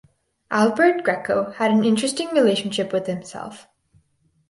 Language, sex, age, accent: English, female, under 19, United States English